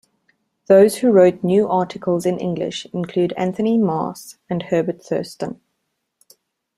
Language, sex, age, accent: English, female, 30-39, Southern African (South Africa, Zimbabwe, Namibia)